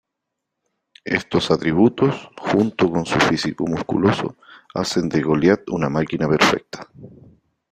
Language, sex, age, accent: Spanish, male, 40-49, Chileno: Chile, Cuyo